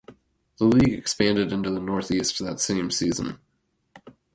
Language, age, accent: English, 30-39, United States English